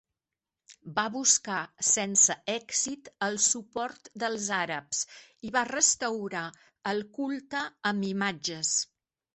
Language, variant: Catalan, Septentrional